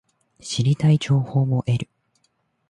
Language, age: Japanese, 19-29